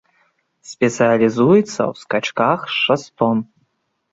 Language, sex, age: Belarusian, male, under 19